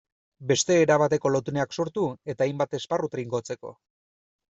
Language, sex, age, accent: Basque, male, 30-39, Erdialdekoa edo Nafarra (Gipuzkoa, Nafarroa)